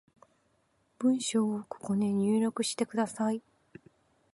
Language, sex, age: Japanese, female, 30-39